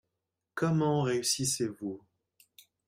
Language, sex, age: French, male, 30-39